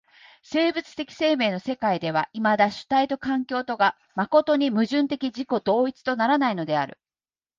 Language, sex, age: Japanese, female, 40-49